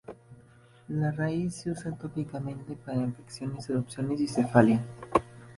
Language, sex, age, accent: Spanish, female, under 19, México